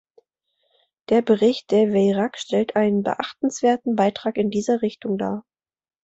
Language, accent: German, Deutschland Deutsch